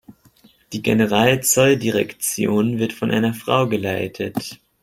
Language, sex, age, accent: German, male, 19-29, Deutschland Deutsch